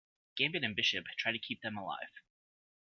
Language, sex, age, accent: English, male, 30-39, United States English